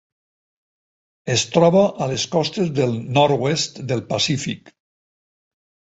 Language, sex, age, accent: Catalan, male, 60-69, valencià